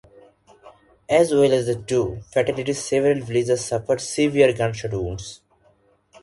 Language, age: English, 19-29